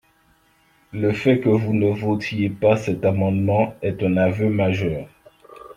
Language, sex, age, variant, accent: French, male, 40-49, Français des départements et régions d'outre-mer, Français de Guadeloupe